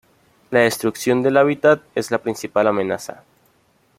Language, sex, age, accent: Spanish, male, 19-29, México